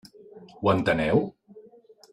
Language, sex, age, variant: Catalan, male, 40-49, Central